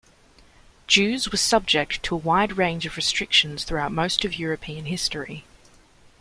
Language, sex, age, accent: English, female, 19-29, Australian English